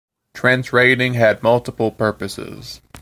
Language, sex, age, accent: English, male, 19-29, United States English